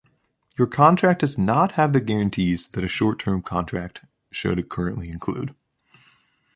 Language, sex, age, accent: English, male, 19-29, United States English